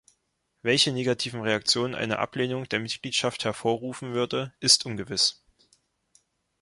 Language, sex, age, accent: German, male, 19-29, Deutschland Deutsch